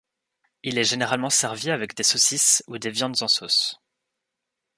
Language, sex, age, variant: French, male, 19-29, Français de métropole